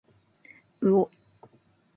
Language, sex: Japanese, female